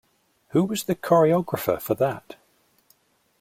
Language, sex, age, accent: English, male, 40-49, England English